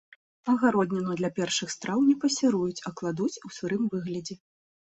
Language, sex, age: Belarusian, female, 30-39